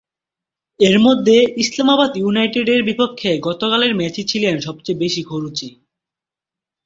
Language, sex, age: Bengali, male, 19-29